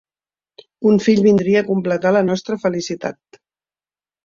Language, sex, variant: Catalan, female, Central